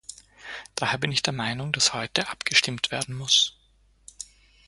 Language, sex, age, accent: German, male, 30-39, Österreichisches Deutsch